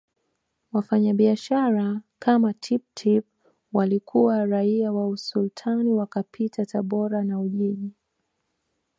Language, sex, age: Swahili, female, 19-29